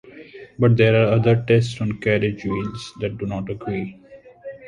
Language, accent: English, India and South Asia (India, Pakistan, Sri Lanka)